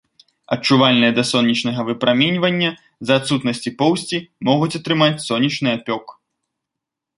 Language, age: Belarusian, 19-29